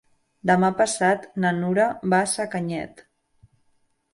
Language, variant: Catalan, Central